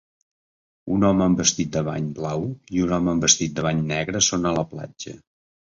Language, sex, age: Catalan, male, 50-59